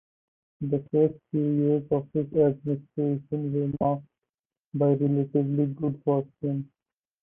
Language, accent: English, India and South Asia (India, Pakistan, Sri Lanka)